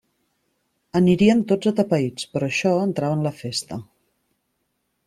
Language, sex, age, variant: Catalan, female, 30-39, Central